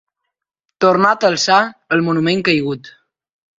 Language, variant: Catalan, Balear